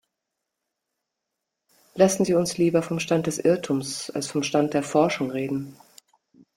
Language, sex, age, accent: German, female, 50-59, Deutschland Deutsch